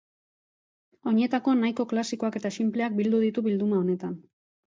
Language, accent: Basque, Erdialdekoa edo Nafarra (Gipuzkoa, Nafarroa)